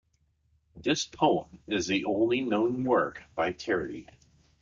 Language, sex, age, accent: English, male, 19-29, United States English